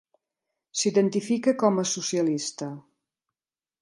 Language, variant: Catalan, Central